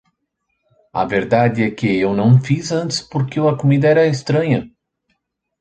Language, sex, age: Portuguese, male, 30-39